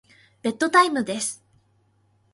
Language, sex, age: Japanese, female, 19-29